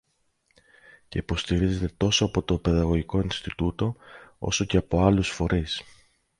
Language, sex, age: Greek, male, 30-39